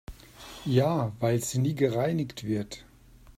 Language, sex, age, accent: German, male, 50-59, Deutschland Deutsch